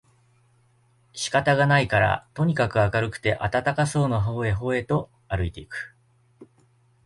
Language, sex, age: Japanese, male, 50-59